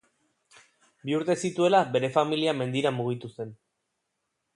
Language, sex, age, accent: Basque, male, 30-39, Erdialdekoa edo Nafarra (Gipuzkoa, Nafarroa)